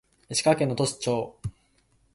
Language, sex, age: Japanese, male, 19-29